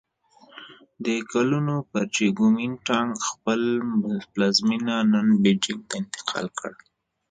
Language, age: Pashto, 19-29